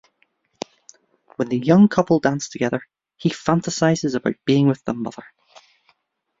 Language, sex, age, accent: English, male, 30-39, Irish English